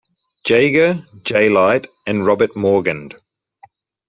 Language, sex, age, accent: English, male, 40-49, Australian English